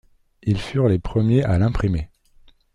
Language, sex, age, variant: French, male, 40-49, Français de métropole